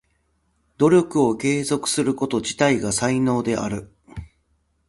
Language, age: Japanese, 30-39